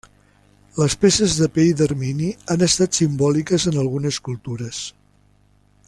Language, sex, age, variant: Catalan, male, 60-69, Central